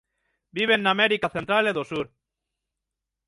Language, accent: Galician, Atlántico (seseo e gheada); Central (gheada); Normativo (estándar)